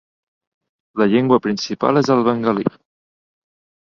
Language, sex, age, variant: Catalan, male, 19-29, Central